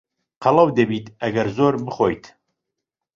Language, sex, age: Central Kurdish, male, 50-59